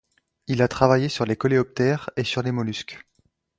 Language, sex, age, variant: French, male, 19-29, Français de métropole